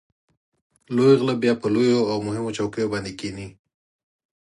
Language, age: Pashto, 30-39